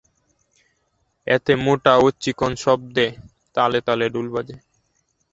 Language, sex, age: Bengali, male, 19-29